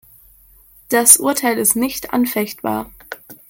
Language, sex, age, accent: German, female, 19-29, Deutschland Deutsch